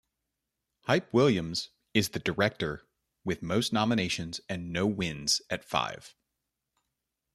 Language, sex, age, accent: English, male, 30-39, United States English